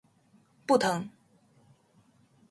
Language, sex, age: Chinese, female, 19-29